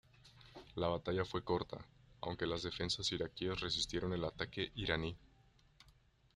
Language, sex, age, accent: Spanish, male, 19-29, México